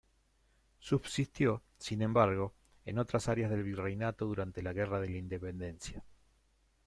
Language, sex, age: Spanish, male, 50-59